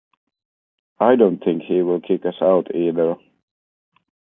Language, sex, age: English, male, 19-29